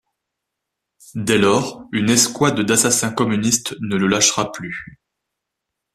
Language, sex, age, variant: French, male, 19-29, Français de métropole